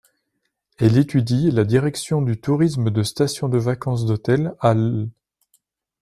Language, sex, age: French, male, 30-39